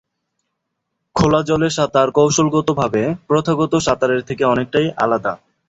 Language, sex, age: Bengali, male, 19-29